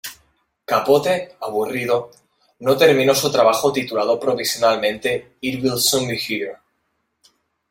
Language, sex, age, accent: Spanish, male, 19-29, España: Norte peninsular (Asturias, Castilla y León, Cantabria, País Vasco, Navarra, Aragón, La Rioja, Guadalajara, Cuenca)